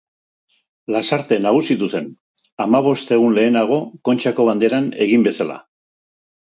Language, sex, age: Basque, male, 60-69